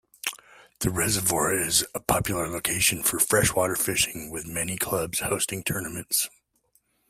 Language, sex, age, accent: English, male, 40-49, United States English